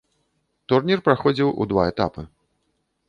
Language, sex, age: Belarusian, male, 40-49